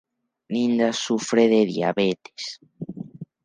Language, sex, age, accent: Spanish, male, under 19, México